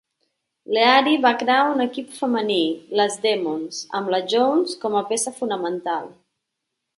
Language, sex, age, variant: Catalan, female, 30-39, Central